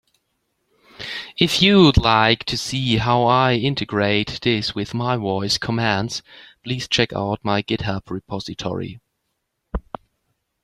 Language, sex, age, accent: English, male, 30-39, United States English